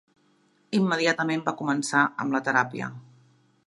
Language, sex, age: Catalan, female, 40-49